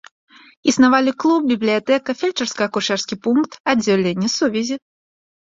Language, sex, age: Belarusian, female, 19-29